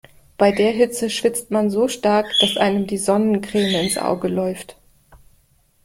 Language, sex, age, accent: German, female, 50-59, Deutschland Deutsch